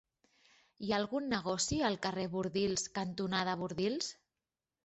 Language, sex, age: Catalan, female, 30-39